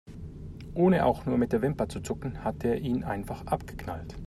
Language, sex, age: German, male, 40-49